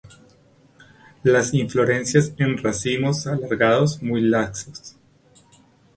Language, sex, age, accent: Spanish, male, 30-39, Andino-Pacífico: Colombia, Perú, Ecuador, oeste de Bolivia y Venezuela andina